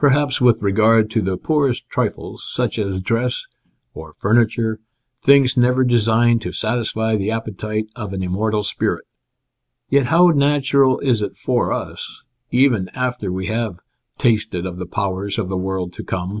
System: none